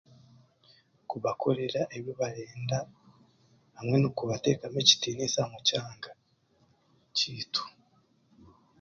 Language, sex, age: Chiga, male, 30-39